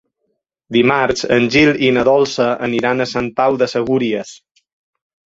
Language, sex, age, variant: Catalan, male, 40-49, Balear